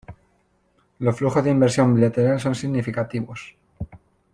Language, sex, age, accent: Spanish, male, 30-39, España: Centro-Sur peninsular (Madrid, Toledo, Castilla-La Mancha)